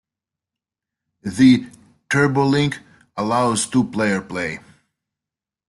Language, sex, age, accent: English, male, 30-39, United States English